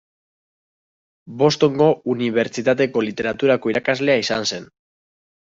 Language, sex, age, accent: Basque, male, 19-29, Mendebalekoa (Araba, Bizkaia, Gipuzkoako mendebaleko herri batzuk)